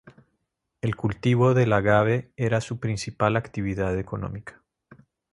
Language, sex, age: Spanish, male, 40-49